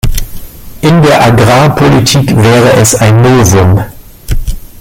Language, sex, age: German, male, 50-59